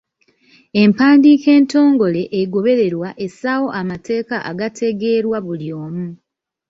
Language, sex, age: Ganda, female, 19-29